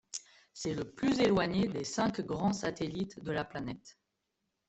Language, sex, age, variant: French, female, 30-39, Français de métropole